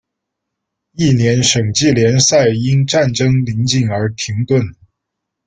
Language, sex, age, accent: Chinese, male, 19-29, 出生地：四川省